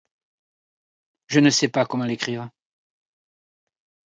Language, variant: French, Français de métropole